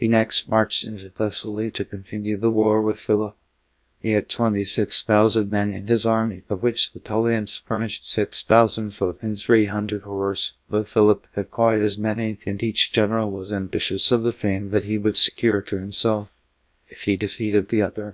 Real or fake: fake